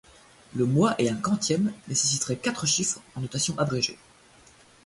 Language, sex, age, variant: French, male, 19-29, Français de métropole